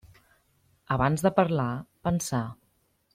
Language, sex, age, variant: Catalan, female, 30-39, Central